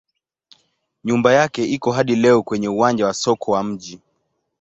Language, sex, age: Swahili, male, 19-29